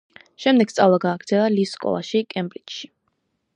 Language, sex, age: Georgian, female, under 19